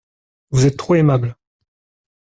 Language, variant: French, Français de métropole